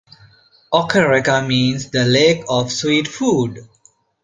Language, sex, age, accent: English, male, 30-39, India and South Asia (India, Pakistan, Sri Lanka)